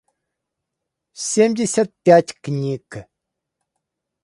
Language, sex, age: Russian, male, 50-59